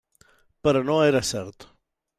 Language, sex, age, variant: Catalan, male, 30-39, Central